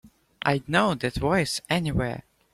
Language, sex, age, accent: English, male, under 19, United States English